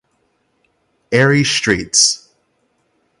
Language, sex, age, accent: English, male, 30-39, United States English; England English